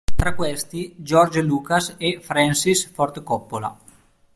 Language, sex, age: Italian, male, 30-39